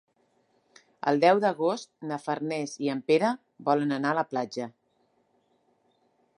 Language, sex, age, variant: Catalan, female, 40-49, Central